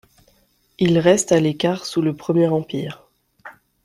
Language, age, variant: French, 19-29, Français de métropole